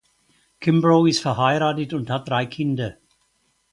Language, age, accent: German, 70-79, Deutschland Deutsch